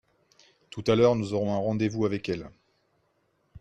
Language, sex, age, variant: French, male, 40-49, Français de métropole